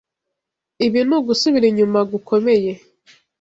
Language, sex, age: Kinyarwanda, female, 19-29